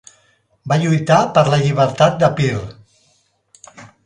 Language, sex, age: Catalan, male, 60-69